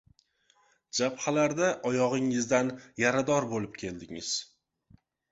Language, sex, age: Uzbek, male, 19-29